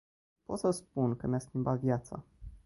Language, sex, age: Romanian, male, 19-29